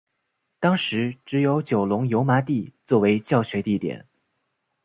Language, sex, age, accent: Chinese, male, 19-29, 出生地：湖北省